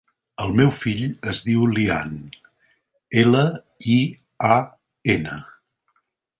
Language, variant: Catalan, Central